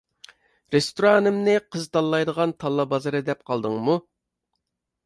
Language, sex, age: Uyghur, male, 30-39